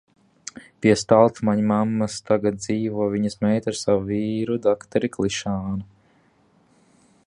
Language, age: Latvian, 19-29